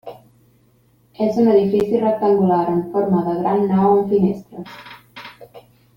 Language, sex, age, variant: Catalan, female, 19-29, Central